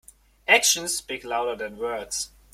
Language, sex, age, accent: English, male, 19-29, United States English